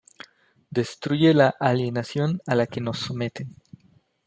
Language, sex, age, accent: Spanish, male, 30-39, México